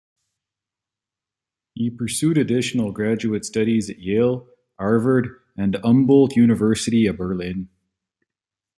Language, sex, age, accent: English, male, 30-39, Canadian English